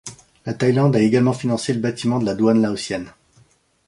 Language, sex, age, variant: French, male, 30-39, Français de métropole